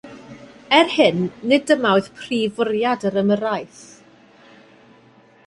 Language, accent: Welsh, Y Deyrnas Unedig Cymraeg